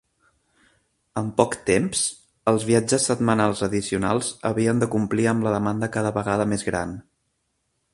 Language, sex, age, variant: Catalan, male, 30-39, Central